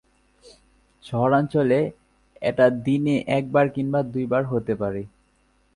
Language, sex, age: Bengali, male, under 19